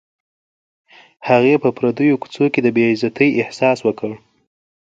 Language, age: Pashto, under 19